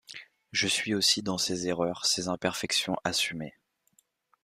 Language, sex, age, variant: French, male, under 19, Français de métropole